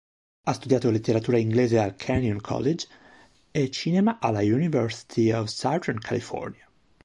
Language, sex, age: Italian, male, 30-39